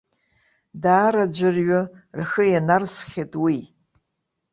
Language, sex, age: Abkhazian, female, 60-69